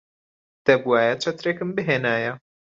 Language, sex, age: Central Kurdish, male, 19-29